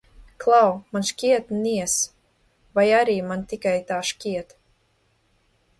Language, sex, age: Latvian, female, 19-29